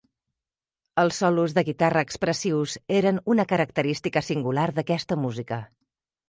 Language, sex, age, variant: Catalan, female, 40-49, Central